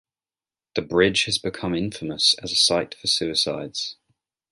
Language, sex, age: English, male, 19-29